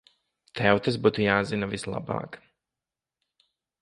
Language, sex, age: Latvian, male, 19-29